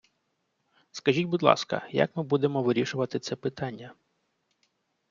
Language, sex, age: Ukrainian, male, 40-49